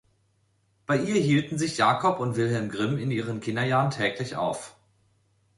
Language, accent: German, Deutschland Deutsch